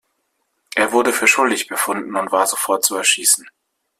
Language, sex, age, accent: German, male, 30-39, Deutschland Deutsch